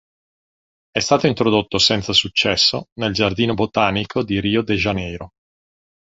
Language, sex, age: Italian, male, 40-49